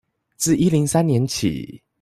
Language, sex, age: Chinese, male, 19-29